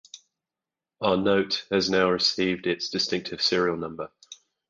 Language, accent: English, England English